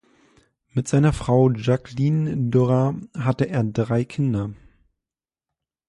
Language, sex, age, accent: German, male, 30-39, Deutschland Deutsch